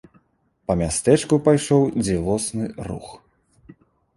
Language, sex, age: Belarusian, male, 19-29